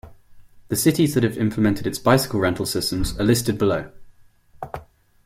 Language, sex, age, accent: English, male, 19-29, England English